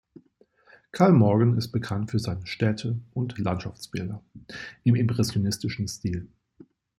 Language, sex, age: German, male, 30-39